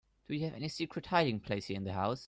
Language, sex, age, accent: English, male, under 19, England English